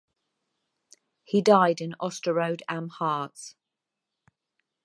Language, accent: English, England English